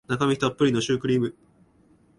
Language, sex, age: Japanese, male, 19-29